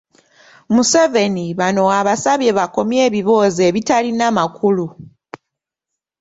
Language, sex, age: Ganda, female, 19-29